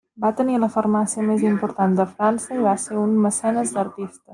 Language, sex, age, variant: Catalan, female, 30-39, Central